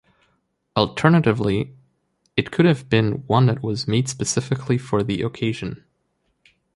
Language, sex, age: English, male, 19-29